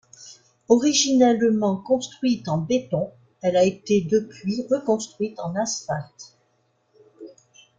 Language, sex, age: French, female, 60-69